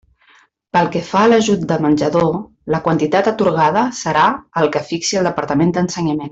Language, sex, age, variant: Catalan, female, 40-49, Central